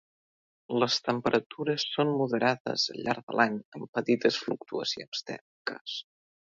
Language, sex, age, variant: Catalan, male, under 19, Central